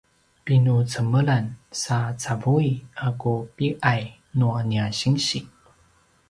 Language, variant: Paiwan, pinayuanan a kinaikacedasan (東排灣語)